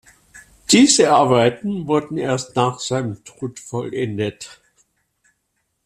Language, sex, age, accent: German, male, 60-69, Deutschland Deutsch